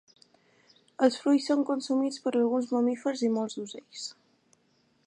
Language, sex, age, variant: Catalan, female, 19-29, Balear